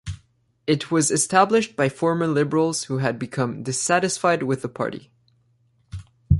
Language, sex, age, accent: English, male, 19-29, Canadian English